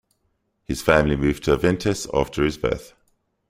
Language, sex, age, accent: English, male, 30-39, Southern African (South Africa, Zimbabwe, Namibia)